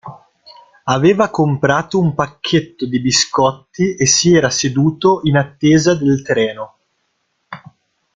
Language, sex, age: Italian, male, 19-29